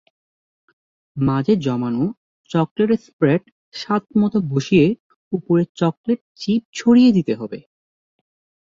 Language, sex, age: Bengali, male, 19-29